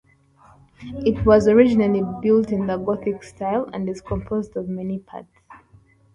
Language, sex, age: English, female, 19-29